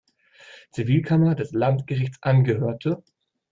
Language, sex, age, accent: German, male, 19-29, Deutschland Deutsch